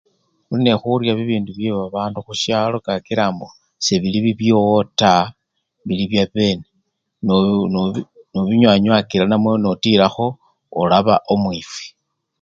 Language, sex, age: Luyia, male, 60-69